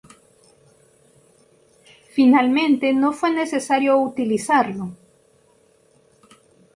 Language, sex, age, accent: Spanish, female, 19-29, América central